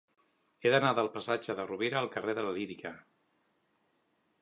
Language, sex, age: Catalan, male, 50-59